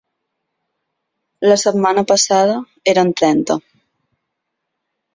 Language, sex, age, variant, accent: Catalan, female, 19-29, Balear, menorquí